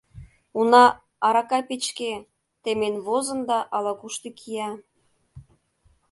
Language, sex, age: Mari, female, 30-39